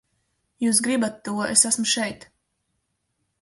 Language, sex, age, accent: Latvian, female, 19-29, Vidus dialekts